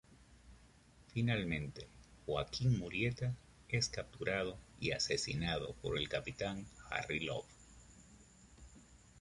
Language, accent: Spanish, Caribe: Cuba, Venezuela, Puerto Rico, República Dominicana, Panamá, Colombia caribeña, México caribeño, Costa del golfo de México